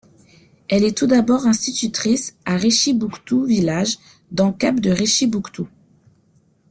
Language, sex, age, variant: French, female, 30-39, Français de métropole